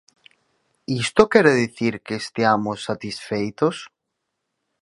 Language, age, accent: Galician, under 19, Oriental (común en zona oriental)